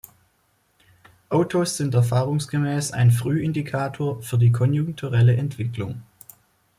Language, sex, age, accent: German, male, 19-29, Deutschland Deutsch